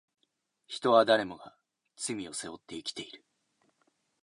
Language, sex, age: Japanese, male, under 19